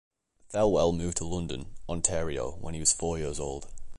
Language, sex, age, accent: English, male, under 19, England English